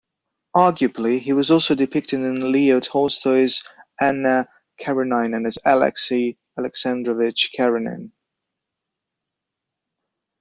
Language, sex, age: English, male, 30-39